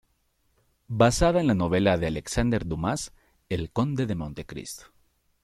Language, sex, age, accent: Spanish, male, 19-29, México